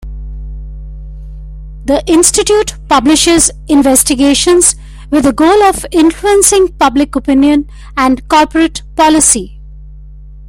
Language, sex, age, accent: English, female, 50-59, India and South Asia (India, Pakistan, Sri Lanka)